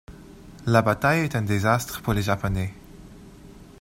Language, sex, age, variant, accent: French, male, 19-29, Français d'Amérique du Nord, Français du Canada